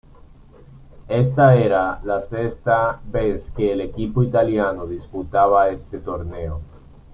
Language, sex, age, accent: Spanish, male, 19-29, Caribe: Cuba, Venezuela, Puerto Rico, República Dominicana, Panamá, Colombia caribeña, México caribeño, Costa del golfo de México